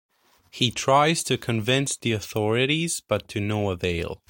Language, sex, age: English, male, 19-29